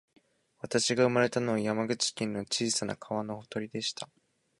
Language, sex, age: Japanese, male, 19-29